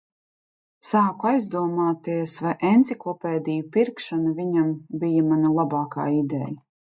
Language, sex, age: Latvian, female, 30-39